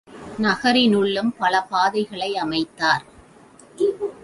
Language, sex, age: Tamil, female, 40-49